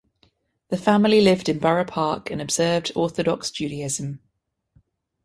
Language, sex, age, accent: English, female, 30-39, England English